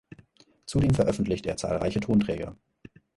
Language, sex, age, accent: German, male, 30-39, Deutschland Deutsch